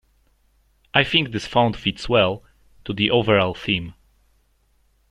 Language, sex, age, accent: English, male, 19-29, United States English